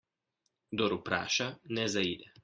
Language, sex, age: Slovenian, male, 19-29